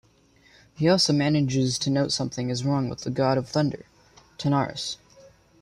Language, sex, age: English, male, under 19